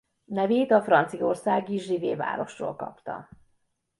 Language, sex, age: Hungarian, female, 50-59